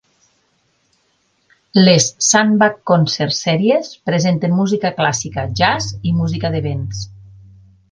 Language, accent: Catalan, Lleidatà